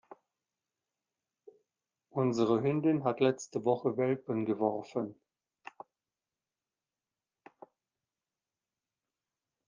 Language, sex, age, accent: German, male, 60-69, Deutschland Deutsch